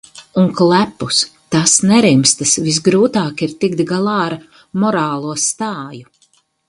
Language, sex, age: Latvian, female, 50-59